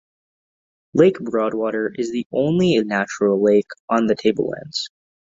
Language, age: English, under 19